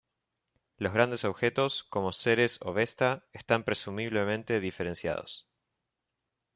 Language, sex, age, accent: Spanish, male, 30-39, Rioplatense: Argentina, Uruguay, este de Bolivia, Paraguay